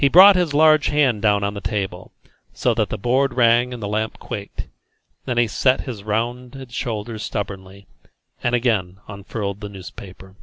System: none